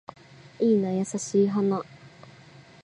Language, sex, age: Japanese, female, 19-29